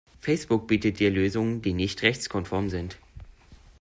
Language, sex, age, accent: German, male, under 19, Deutschland Deutsch